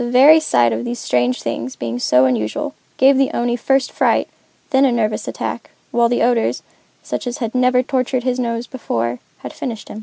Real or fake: real